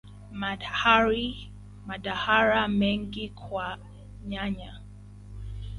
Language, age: English, 19-29